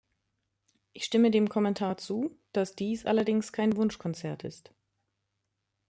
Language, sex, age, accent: German, female, 30-39, Deutschland Deutsch